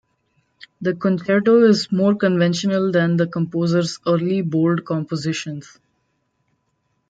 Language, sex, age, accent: English, female, 19-29, India and South Asia (India, Pakistan, Sri Lanka)